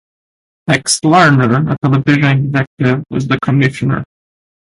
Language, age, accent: English, under 19, United States English